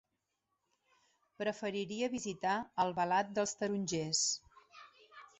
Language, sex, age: Catalan, female, 40-49